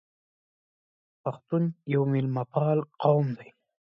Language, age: Pashto, 19-29